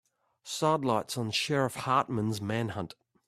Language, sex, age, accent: English, male, 50-59, Australian English